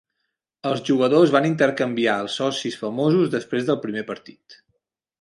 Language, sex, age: Catalan, male, 30-39